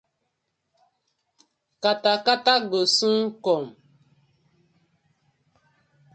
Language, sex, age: Nigerian Pidgin, female, 30-39